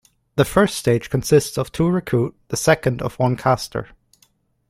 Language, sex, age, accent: English, male, 19-29, England English